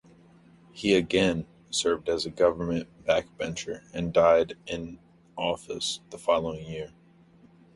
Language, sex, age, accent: English, male, 19-29, United States English